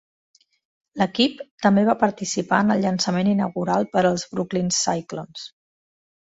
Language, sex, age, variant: Catalan, female, 40-49, Central